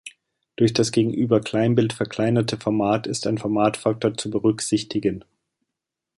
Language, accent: German, Deutschland Deutsch